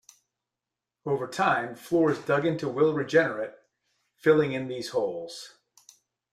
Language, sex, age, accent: English, male, 40-49, United States English